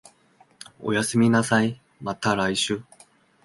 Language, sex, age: Japanese, male, 19-29